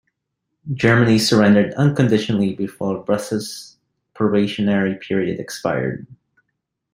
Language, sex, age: English, male, 40-49